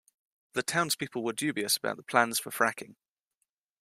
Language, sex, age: English, male, 19-29